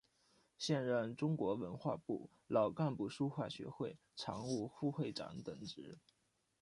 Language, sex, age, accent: Chinese, male, 19-29, 出生地：福建省